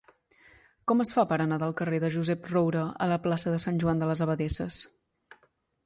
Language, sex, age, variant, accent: Catalan, female, 19-29, Central, central